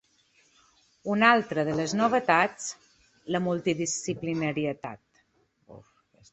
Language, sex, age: Catalan, female, 30-39